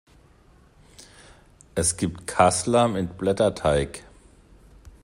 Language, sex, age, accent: German, male, 40-49, Deutschland Deutsch